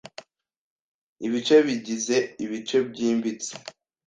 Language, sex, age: Kinyarwanda, male, 19-29